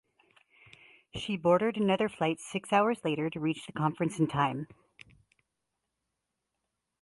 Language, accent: English, United States English